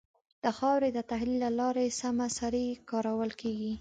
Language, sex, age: Pashto, female, 19-29